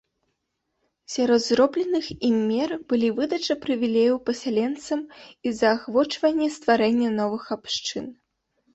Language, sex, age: Belarusian, female, 19-29